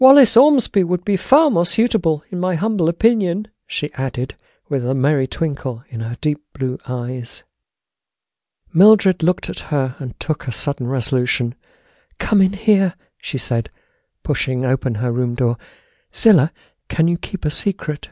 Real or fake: real